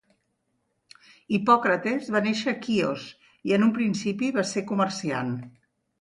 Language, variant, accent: Catalan, Central, central